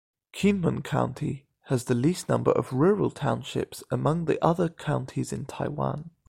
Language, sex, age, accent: English, male, 19-29, England English